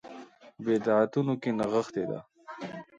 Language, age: Pashto, 30-39